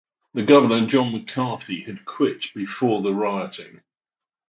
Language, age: English, 60-69